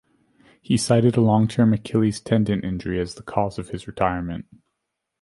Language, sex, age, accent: English, male, 19-29, United States English